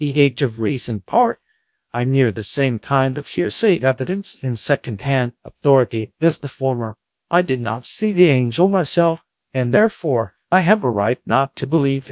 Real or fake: fake